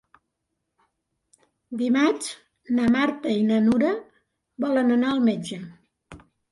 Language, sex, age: Catalan, female, 90+